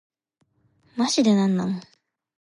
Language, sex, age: Japanese, female, under 19